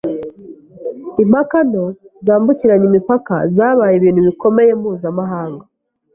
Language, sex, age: Kinyarwanda, female, 19-29